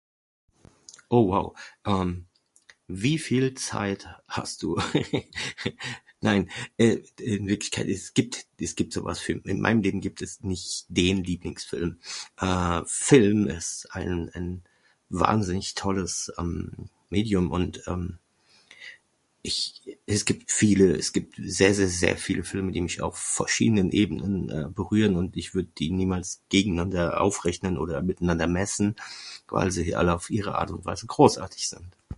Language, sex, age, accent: German, male, 40-49, Deutschland Deutsch